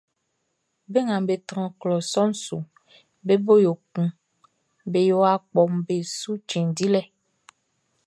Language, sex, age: Baoulé, female, 19-29